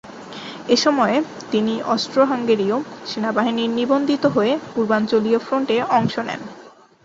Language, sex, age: Bengali, female, under 19